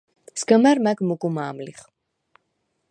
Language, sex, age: Svan, female, 19-29